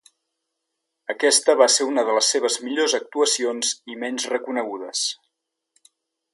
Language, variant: Catalan, Central